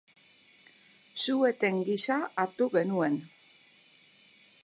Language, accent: Basque, Erdialdekoa edo Nafarra (Gipuzkoa, Nafarroa)